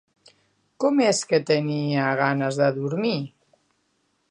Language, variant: Catalan, Central